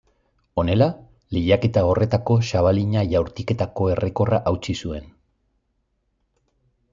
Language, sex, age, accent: Basque, male, 40-49, Erdialdekoa edo Nafarra (Gipuzkoa, Nafarroa)